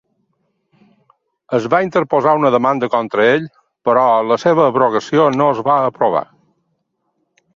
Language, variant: Catalan, Balear